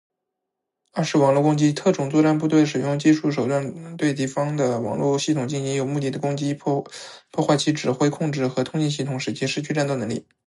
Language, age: Chinese, 19-29